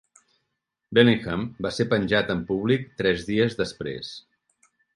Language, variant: Catalan, Central